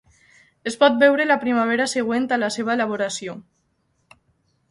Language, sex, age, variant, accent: Catalan, female, 19-29, Valencià meridional, valencià